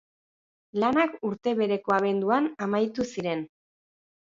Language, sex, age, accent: Basque, female, 30-39, Batua